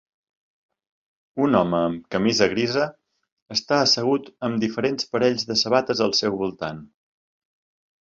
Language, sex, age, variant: Catalan, male, 40-49, Central